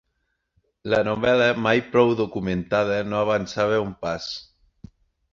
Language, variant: Catalan, Septentrional